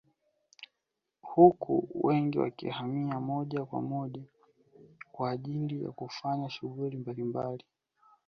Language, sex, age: Swahili, male, 19-29